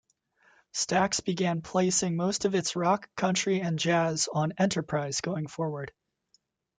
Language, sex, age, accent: English, male, 30-39, United States English